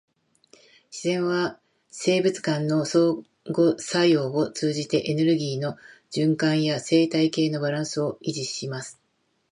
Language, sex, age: Japanese, female, 50-59